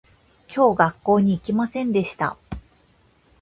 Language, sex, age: Japanese, female, 30-39